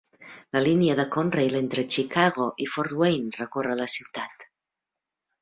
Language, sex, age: Catalan, female, 60-69